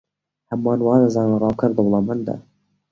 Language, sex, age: Central Kurdish, male, under 19